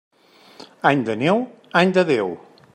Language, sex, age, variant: Catalan, male, 40-49, Central